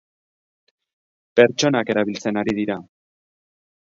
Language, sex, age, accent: Basque, male, 30-39, Erdialdekoa edo Nafarra (Gipuzkoa, Nafarroa)